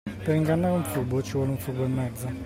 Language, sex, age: Italian, male, 40-49